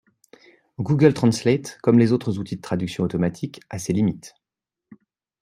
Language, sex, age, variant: French, male, 40-49, Français de métropole